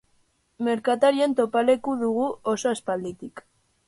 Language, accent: Basque, Erdialdekoa edo Nafarra (Gipuzkoa, Nafarroa)